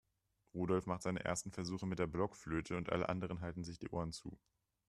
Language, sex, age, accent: German, male, 19-29, Deutschland Deutsch